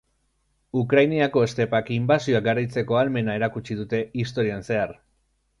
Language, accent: Basque, Erdialdekoa edo Nafarra (Gipuzkoa, Nafarroa)